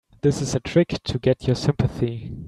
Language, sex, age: English, male, 19-29